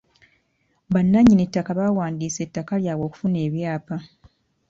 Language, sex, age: Ganda, female, 30-39